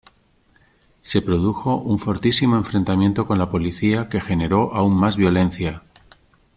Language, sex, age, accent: Spanish, male, 60-69, España: Centro-Sur peninsular (Madrid, Toledo, Castilla-La Mancha)